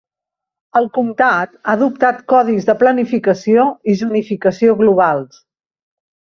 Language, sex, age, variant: Catalan, female, 50-59, Central